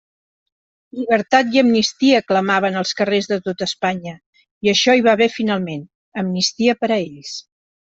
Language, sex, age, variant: Catalan, female, 60-69, Central